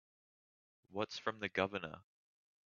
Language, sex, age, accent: English, male, under 19, Australian English